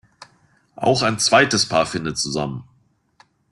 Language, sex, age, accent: German, male, 40-49, Deutschland Deutsch